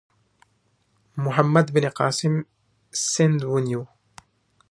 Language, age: Pashto, 19-29